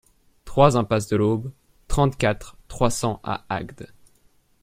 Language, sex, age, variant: French, male, 19-29, Français de métropole